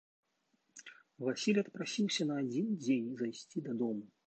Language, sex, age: Belarusian, male, 40-49